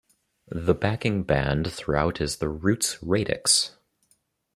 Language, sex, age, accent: English, male, 19-29, United States English